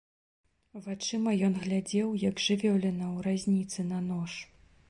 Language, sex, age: Belarusian, female, 30-39